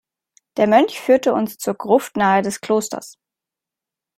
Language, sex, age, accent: German, female, 19-29, Deutschland Deutsch